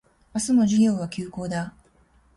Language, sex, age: Japanese, female, 40-49